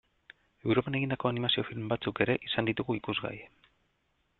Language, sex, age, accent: Basque, male, 30-39, Mendebalekoa (Araba, Bizkaia, Gipuzkoako mendebaleko herri batzuk)